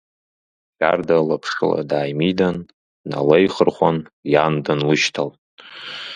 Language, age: Abkhazian, 19-29